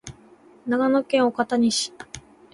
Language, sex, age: Japanese, female, 19-29